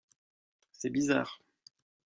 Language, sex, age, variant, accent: French, male, 19-29, Français d'Europe, Français de Belgique